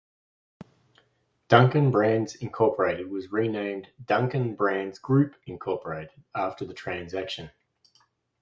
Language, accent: English, Australian English